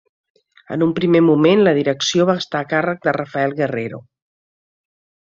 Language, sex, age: Catalan, female, 50-59